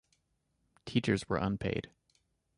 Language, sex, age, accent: English, male, 19-29, United States English